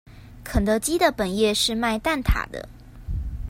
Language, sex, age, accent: Chinese, female, 19-29, 出生地：臺北市